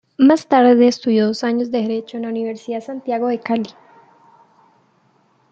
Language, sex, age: Spanish, male, 90+